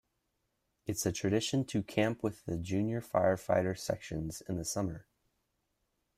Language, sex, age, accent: English, male, under 19, United States English